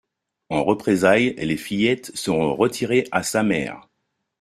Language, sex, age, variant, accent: French, male, 40-49, Français des départements et régions d'outre-mer, Français de Guadeloupe